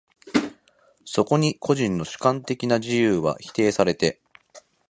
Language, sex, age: Japanese, female, 19-29